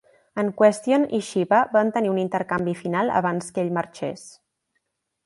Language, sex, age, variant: Catalan, female, 19-29, Central